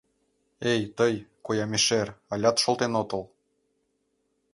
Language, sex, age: Mari, male, 19-29